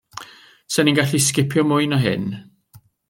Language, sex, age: Welsh, male, 50-59